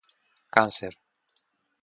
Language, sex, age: Spanish, male, 19-29